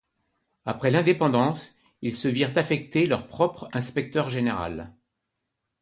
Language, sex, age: French, male, 60-69